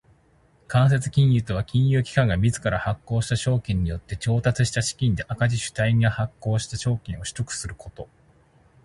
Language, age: Japanese, 30-39